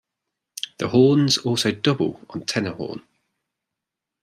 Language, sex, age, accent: English, male, 30-39, England English